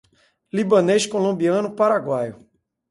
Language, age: Portuguese, 40-49